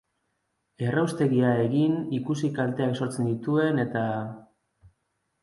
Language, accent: Basque, Mendebalekoa (Araba, Bizkaia, Gipuzkoako mendebaleko herri batzuk)